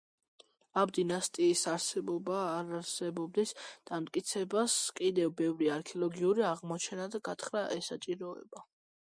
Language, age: Georgian, 90+